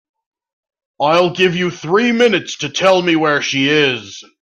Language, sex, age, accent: English, male, 40-49, Canadian English